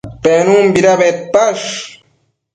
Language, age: Matsés, under 19